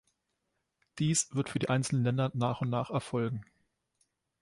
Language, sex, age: German, male, 19-29